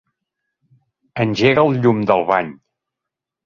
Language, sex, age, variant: Catalan, male, 50-59, Central